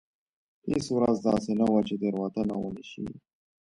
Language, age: Pashto, 19-29